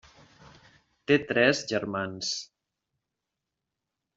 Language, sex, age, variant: Catalan, male, 40-49, Central